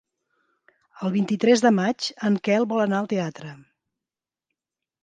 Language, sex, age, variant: Catalan, female, 50-59, Central